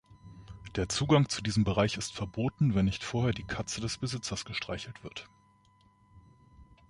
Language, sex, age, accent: German, male, 50-59, Deutschland Deutsch